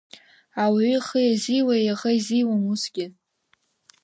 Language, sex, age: Abkhazian, female, under 19